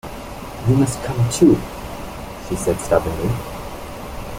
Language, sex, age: English, male, 19-29